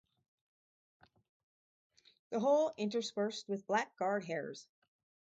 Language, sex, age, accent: English, female, 50-59, United States English